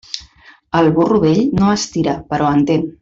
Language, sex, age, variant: Catalan, female, 40-49, Central